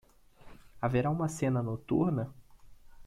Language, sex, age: Portuguese, male, 30-39